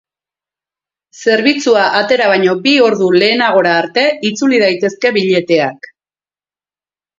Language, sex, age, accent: Basque, female, 40-49, Erdialdekoa edo Nafarra (Gipuzkoa, Nafarroa)